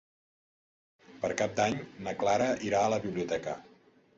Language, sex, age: Catalan, male, 50-59